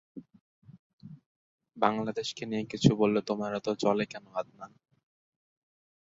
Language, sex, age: Bengali, male, under 19